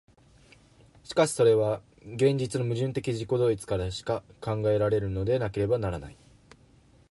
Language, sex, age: Japanese, male, under 19